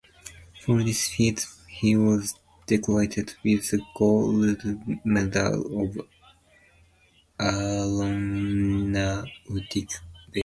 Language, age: English, 19-29